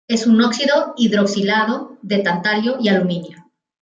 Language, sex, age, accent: Spanish, female, 40-49, México